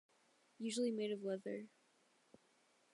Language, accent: English, United States English